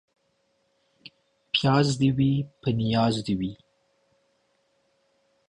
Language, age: Pashto, 30-39